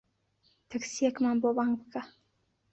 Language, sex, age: Central Kurdish, female, 19-29